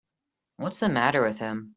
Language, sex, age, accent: English, male, under 19, United States English